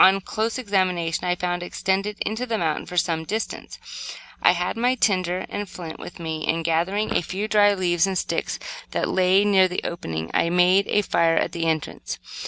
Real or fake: real